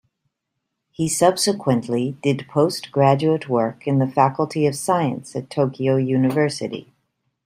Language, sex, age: English, female, 60-69